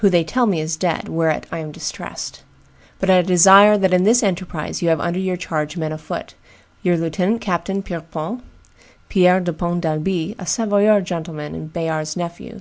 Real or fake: real